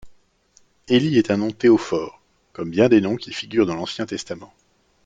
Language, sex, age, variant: French, male, 30-39, Français de métropole